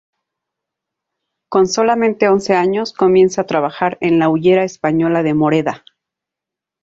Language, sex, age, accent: Spanish, female, 40-49, México